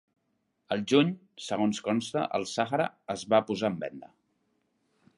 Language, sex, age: Catalan, male, 19-29